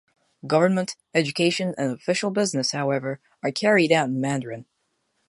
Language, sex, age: English, male, under 19